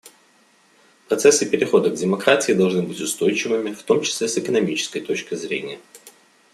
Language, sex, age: Russian, male, 19-29